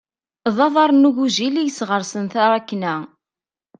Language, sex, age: Kabyle, female, 30-39